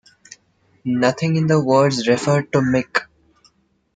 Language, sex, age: English, male, under 19